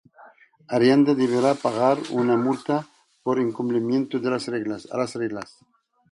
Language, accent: Spanish, España: Centro-Sur peninsular (Madrid, Toledo, Castilla-La Mancha)